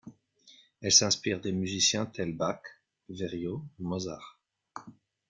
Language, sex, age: French, male, 50-59